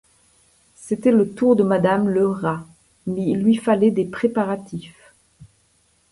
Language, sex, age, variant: French, female, 40-49, Français de métropole